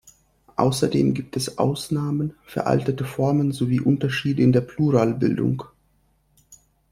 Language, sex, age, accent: German, male, 30-39, Russisch Deutsch